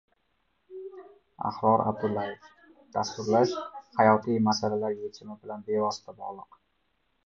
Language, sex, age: Uzbek, male, 19-29